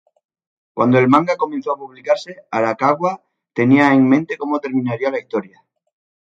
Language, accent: Spanish, España: Sur peninsular (Andalucia, Extremadura, Murcia)